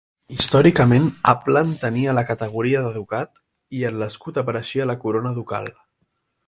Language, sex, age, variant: Catalan, male, 19-29, Central